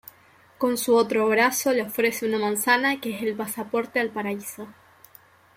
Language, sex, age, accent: Spanish, female, 19-29, Rioplatense: Argentina, Uruguay, este de Bolivia, Paraguay